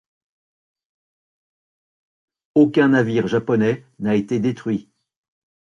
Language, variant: French, Français de métropole